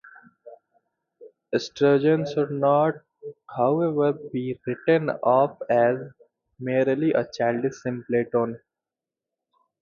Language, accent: English, United States English